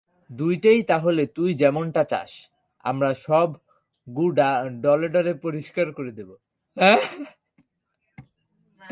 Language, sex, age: Bengali, male, 19-29